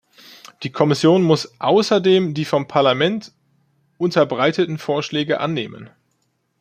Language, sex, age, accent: German, male, 19-29, Deutschland Deutsch